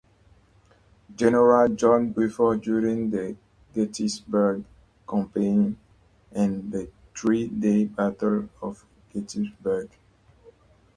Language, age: English, 19-29